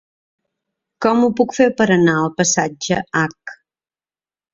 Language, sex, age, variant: Catalan, female, 50-59, Central